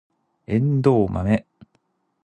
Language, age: Japanese, 30-39